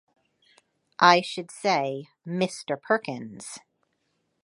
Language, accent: English, United States English